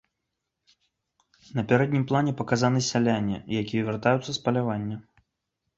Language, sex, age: Belarusian, male, 19-29